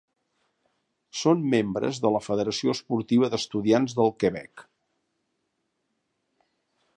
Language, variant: Catalan, Central